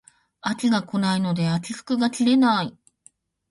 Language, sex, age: Japanese, female, 40-49